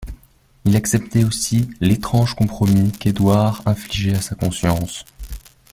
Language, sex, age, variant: French, male, 19-29, Français de métropole